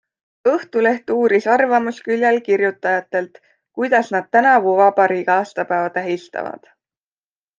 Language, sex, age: Estonian, female, 19-29